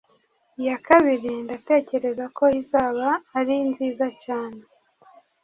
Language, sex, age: Kinyarwanda, female, 30-39